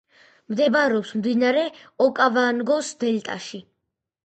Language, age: Georgian, under 19